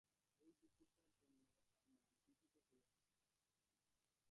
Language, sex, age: Bengali, male, under 19